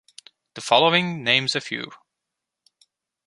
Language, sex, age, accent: English, male, 19-29, United States English